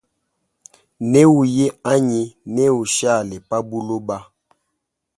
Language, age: Luba-Lulua, 19-29